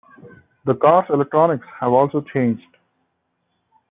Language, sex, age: English, male, 30-39